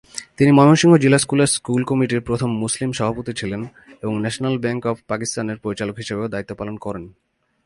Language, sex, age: Bengali, male, 19-29